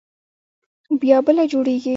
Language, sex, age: Pashto, female, 19-29